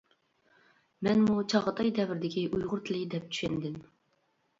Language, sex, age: Uyghur, female, 30-39